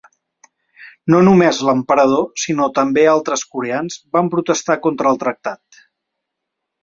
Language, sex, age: Catalan, male, 50-59